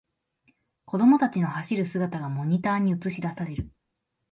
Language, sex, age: Japanese, female, 19-29